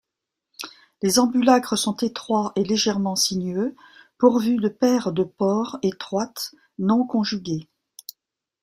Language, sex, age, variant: French, female, 60-69, Français de métropole